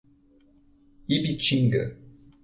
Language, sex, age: Portuguese, male, 50-59